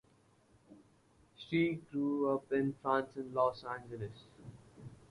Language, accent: English, India and South Asia (India, Pakistan, Sri Lanka)